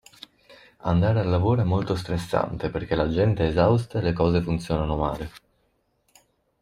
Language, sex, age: Italian, male, 30-39